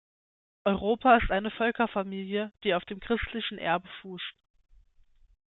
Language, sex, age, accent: German, female, 19-29, Deutschland Deutsch